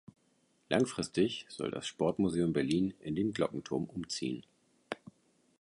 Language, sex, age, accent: German, male, 40-49, Deutschland Deutsch